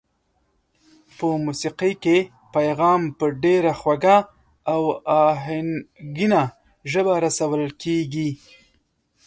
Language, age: Pashto, 19-29